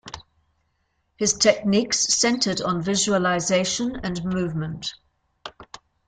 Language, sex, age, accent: English, female, 70-79, England English